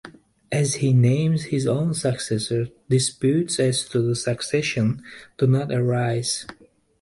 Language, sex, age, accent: English, male, 30-39, England English